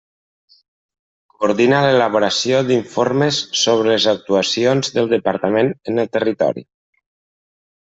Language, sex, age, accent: Catalan, male, 40-49, valencià